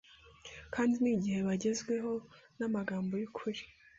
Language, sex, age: Kinyarwanda, female, 50-59